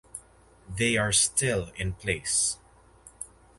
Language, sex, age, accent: English, male, under 19, Filipino